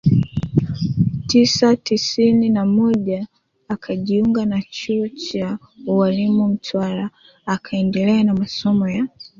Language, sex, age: Swahili, female, 19-29